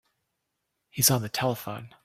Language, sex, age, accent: English, male, 40-49, New Zealand English